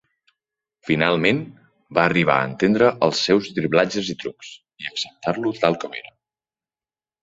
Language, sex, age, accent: Catalan, male, 30-39, central; nord-occidental; septentrional